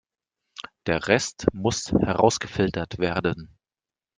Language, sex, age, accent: German, male, 30-39, Deutschland Deutsch